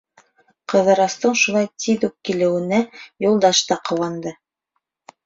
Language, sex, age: Bashkir, female, 30-39